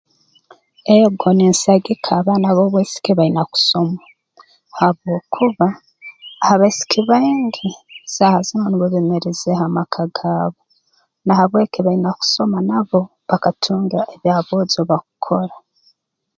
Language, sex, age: Tooro, female, 40-49